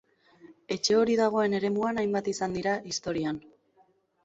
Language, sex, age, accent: Basque, female, 19-29, Mendebalekoa (Araba, Bizkaia, Gipuzkoako mendebaleko herri batzuk)